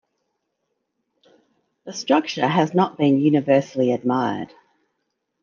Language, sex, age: English, female, 40-49